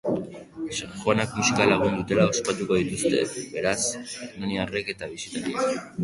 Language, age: Basque, under 19